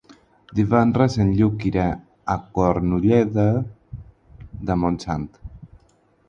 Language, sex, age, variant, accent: Catalan, male, 30-39, Balear, balear; aprenent (recent, des del castellà)